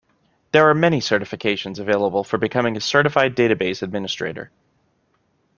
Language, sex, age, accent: English, male, 19-29, United States English